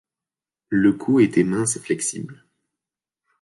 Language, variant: French, Français de métropole